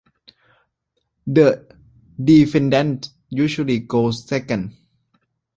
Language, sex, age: English, male, 19-29